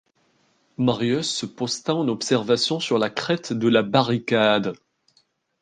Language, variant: French, Français de métropole